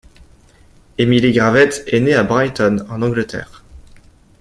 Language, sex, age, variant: French, male, under 19, Français de métropole